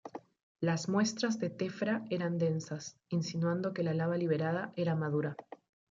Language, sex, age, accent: Spanish, female, 19-29, Andino-Pacífico: Colombia, Perú, Ecuador, oeste de Bolivia y Venezuela andina